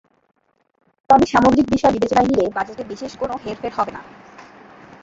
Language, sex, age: Bengali, female, 19-29